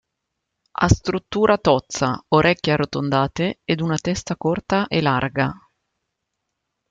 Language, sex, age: Italian, female, 40-49